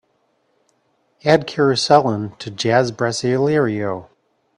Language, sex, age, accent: English, male, 40-49, United States English